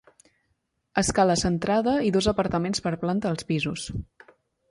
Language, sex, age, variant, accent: Catalan, female, 19-29, Central, central